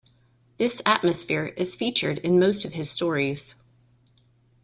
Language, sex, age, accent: English, female, 30-39, United States English